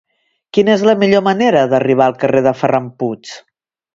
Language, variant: Catalan, Septentrional